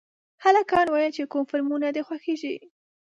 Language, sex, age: Pashto, female, 19-29